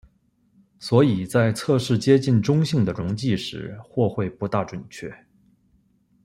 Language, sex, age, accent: Chinese, male, 19-29, 出生地：北京市